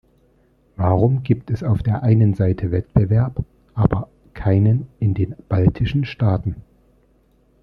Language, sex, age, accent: German, male, 30-39, Deutschland Deutsch